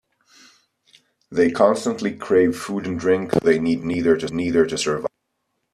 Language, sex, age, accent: English, male, 30-39, United States English